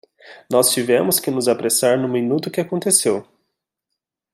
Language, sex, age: Portuguese, male, 19-29